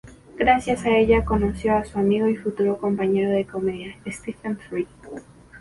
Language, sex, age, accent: Spanish, female, under 19, Andino-Pacífico: Colombia, Perú, Ecuador, oeste de Bolivia y Venezuela andina